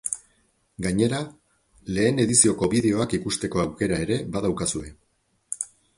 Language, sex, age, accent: Basque, male, 50-59, Mendebalekoa (Araba, Bizkaia, Gipuzkoako mendebaleko herri batzuk)